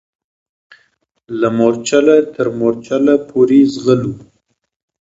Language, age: Pashto, 19-29